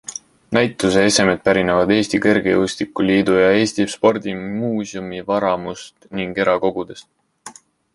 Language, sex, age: Estonian, male, 19-29